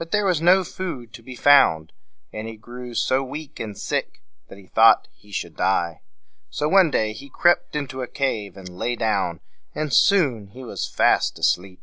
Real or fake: real